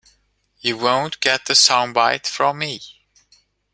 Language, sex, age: English, male, 40-49